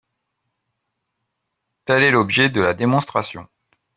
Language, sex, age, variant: French, male, 50-59, Français de métropole